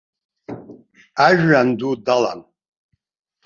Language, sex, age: Abkhazian, male, 60-69